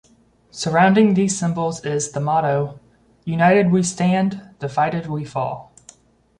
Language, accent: English, United States English